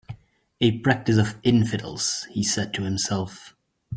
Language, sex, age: English, male, 30-39